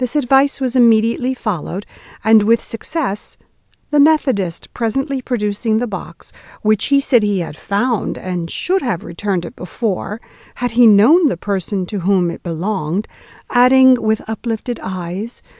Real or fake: real